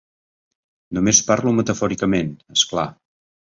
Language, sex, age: Catalan, male, 50-59